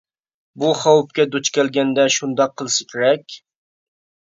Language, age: Uyghur, 19-29